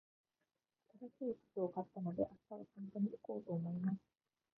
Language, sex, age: Japanese, female, 19-29